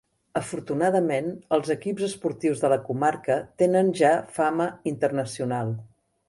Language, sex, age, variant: Catalan, female, 60-69, Central